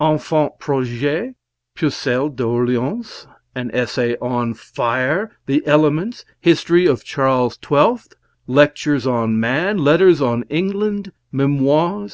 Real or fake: real